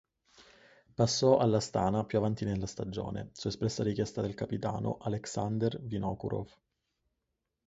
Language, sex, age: Italian, male, 19-29